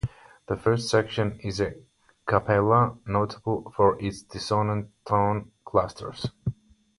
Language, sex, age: English, male, 30-39